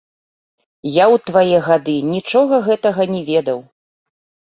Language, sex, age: Belarusian, female, 40-49